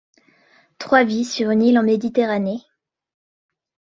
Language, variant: French, Français de métropole